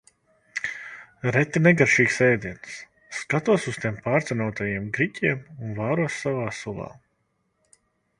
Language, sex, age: Latvian, male, 30-39